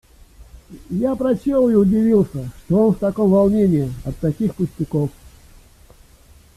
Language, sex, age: Russian, male, 40-49